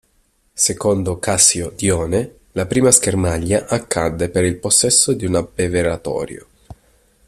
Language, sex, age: Italian, male, 19-29